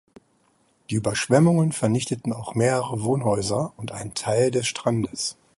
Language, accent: German, Deutschland Deutsch